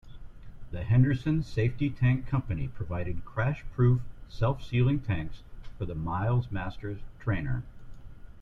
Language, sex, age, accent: English, male, 50-59, United States English